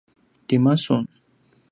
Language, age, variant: Paiwan, 30-39, pinayuanan a kinaikacedasan (東排灣語)